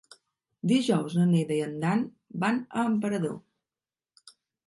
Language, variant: Catalan, Central